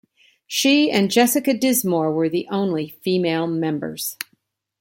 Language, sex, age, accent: English, female, 60-69, United States English